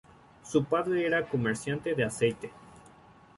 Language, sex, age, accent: Spanish, male, 19-29, México